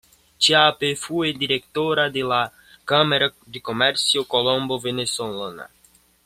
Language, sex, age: Spanish, male, under 19